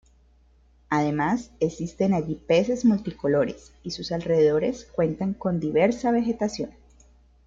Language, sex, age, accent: Spanish, female, 30-39, Caribe: Cuba, Venezuela, Puerto Rico, República Dominicana, Panamá, Colombia caribeña, México caribeño, Costa del golfo de México